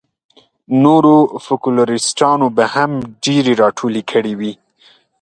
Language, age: Pashto, 19-29